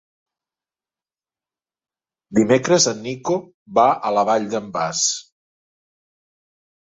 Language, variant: Catalan, Central